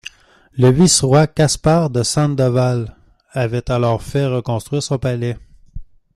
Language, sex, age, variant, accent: French, male, 19-29, Français d'Amérique du Nord, Français du Canada